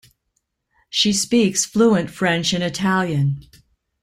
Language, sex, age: English, female, 60-69